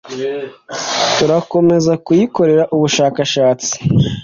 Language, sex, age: Kinyarwanda, male, 19-29